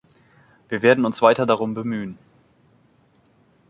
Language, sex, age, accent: German, male, 30-39, Deutschland Deutsch